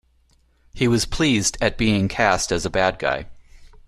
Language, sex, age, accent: English, male, 40-49, United States English